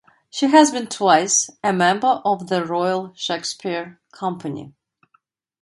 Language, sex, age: English, female, 50-59